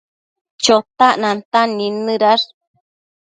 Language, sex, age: Matsés, female, 30-39